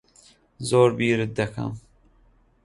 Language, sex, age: Central Kurdish, male, 19-29